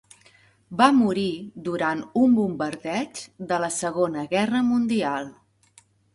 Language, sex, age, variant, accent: Catalan, female, 40-49, Central, central